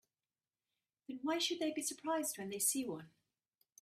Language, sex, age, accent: English, female, 30-39, Irish English